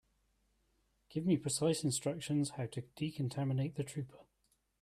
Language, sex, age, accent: English, male, 30-39, Welsh English